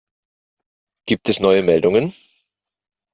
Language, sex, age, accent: German, male, 30-39, Deutschland Deutsch